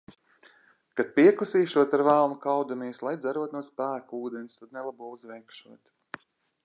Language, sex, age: Latvian, male, 40-49